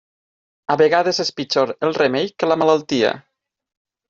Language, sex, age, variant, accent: Catalan, male, 30-39, Valencià meridional, central; valencià